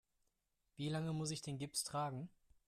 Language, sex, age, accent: German, male, 30-39, Deutschland Deutsch